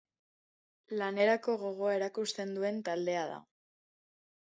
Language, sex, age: Basque, male, 50-59